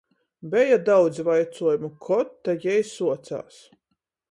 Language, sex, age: Latgalian, female, 40-49